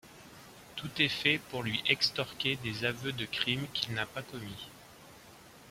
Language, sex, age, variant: French, male, 50-59, Français de métropole